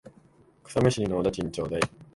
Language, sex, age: Japanese, male, 19-29